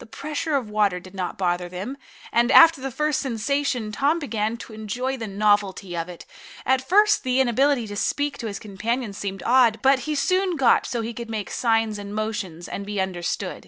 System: none